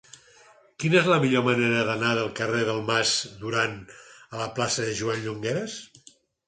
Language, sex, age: Catalan, male, 60-69